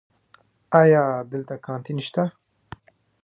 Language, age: Pashto, 19-29